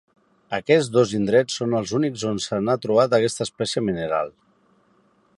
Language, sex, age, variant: Catalan, male, 30-39, Central